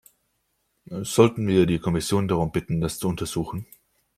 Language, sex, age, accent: German, male, 19-29, Deutschland Deutsch